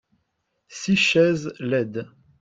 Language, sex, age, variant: French, male, 30-39, Français de métropole